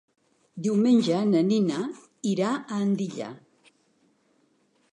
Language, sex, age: Catalan, female, 60-69